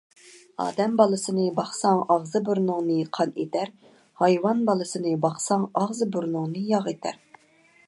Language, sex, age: Uyghur, female, 30-39